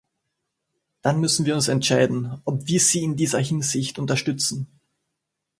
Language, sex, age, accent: German, male, 19-29, Österreichisches Deutsch